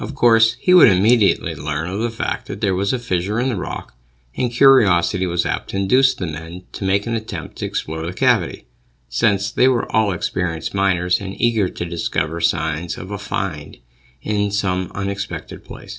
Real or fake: real